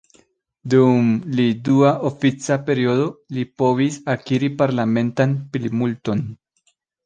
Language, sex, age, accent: Esperanto, male, 19-29, Internacia